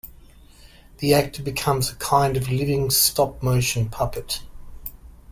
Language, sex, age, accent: English, male, 50-59, Australian English